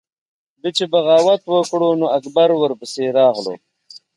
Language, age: Pashto, 30-39